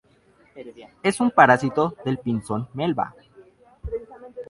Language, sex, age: Spanish, male, 19-29